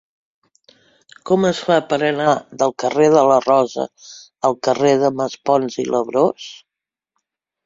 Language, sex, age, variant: Catalan, female, 60-69, Central